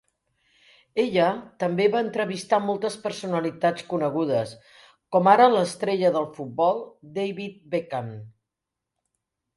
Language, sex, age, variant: Catalan, female, 60-69, Central